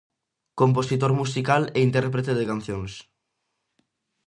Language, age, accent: Galician, 19-29, Atlántico (seseo e gheada)